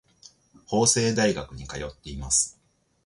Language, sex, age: Japanese, male, 40-49